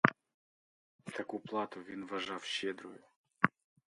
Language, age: Ukrainian, 30-39